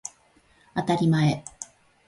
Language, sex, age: Japanese, female, 50-59